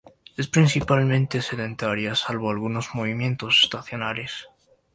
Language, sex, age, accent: Spanish, male, 19-29, Andino-Pacífico: Colombia, Perú, Ecuador, oeste de Bolivia y Venezuela andina